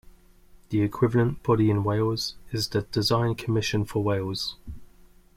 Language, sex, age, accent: English, male, 30-39, England English